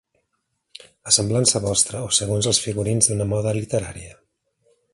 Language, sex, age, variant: Catalan, male, 40-49, Central